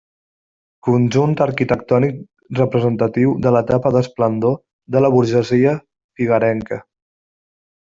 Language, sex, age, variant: Catalan, male, 30-39, Central